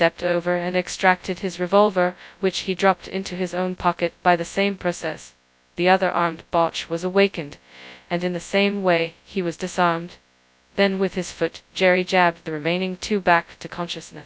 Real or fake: fake